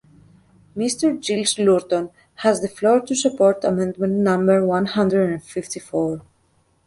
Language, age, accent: English, 30-39, United States English